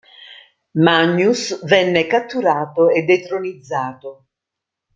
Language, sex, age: Italian, female, 50-59